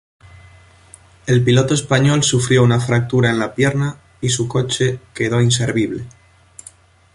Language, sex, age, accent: Spanish, male, 19-29, España: Norte peninsular (Asturias, Castilla y León, Cantabria, País Vasco, Navarra, Aragón, La Rioja, Guadalajara, Cuenca)